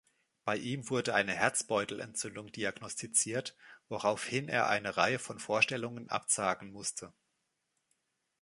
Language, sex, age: German, male, 30-39